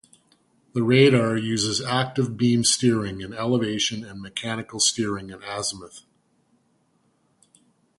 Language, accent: English, Canadian English